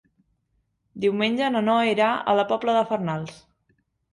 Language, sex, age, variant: Catalan, female, 19-29, Central